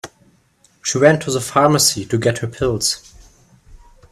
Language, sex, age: English, male, 19-29